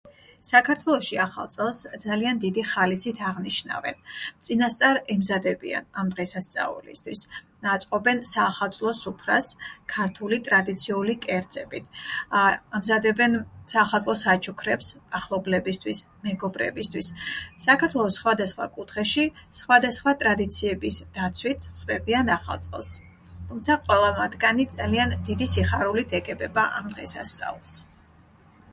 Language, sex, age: Georgian, female, 40-49